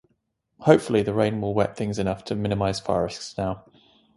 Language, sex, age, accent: English, male, 19-29, England English